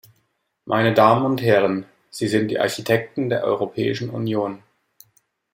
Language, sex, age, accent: German, male, 19-29, Deutschland Deutsch